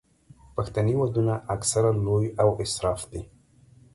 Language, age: Pashto, 30-39